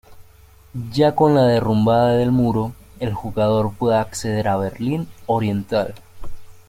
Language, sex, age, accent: Spanish, male, under 19, Caribe: Cuba, Venezuela, Puerto Rico, República Dominicana, Panamá, Colombia caribeña, México caribeño, Costa del golfo de México